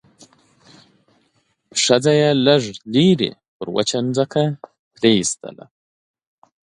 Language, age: Pashto, 30-39